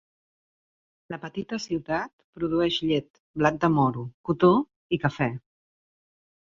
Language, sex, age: Catalan, female, 50-59